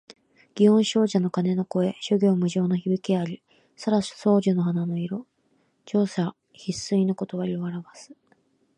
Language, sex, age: Japanese, female, 19-29